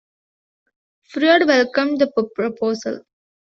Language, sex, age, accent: English, female, 19-29, India and South Asia (India, Pakistan, Sri Lanka)